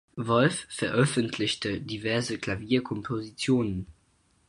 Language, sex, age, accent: German, male, under 19, Deutschland Deutsch